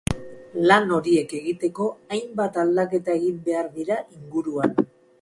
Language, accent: Basque, Mendebalekoa (Araba, Bizkaia, Gipuzkoako mendebaleko herri batzuk)